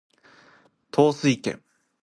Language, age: Japanese, under 19